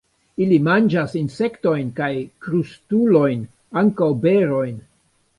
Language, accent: Esperanto, Internacia